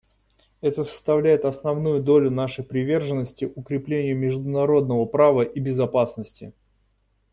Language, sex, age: Russian, male, 30-39